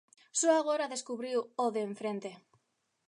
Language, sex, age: Galician, female, 30-39